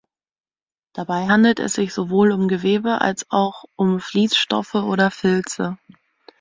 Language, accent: German, Deutschland Deutsch